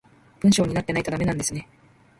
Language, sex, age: Japanese, female, 19-29